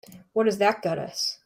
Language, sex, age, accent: English, male, under 19, United States English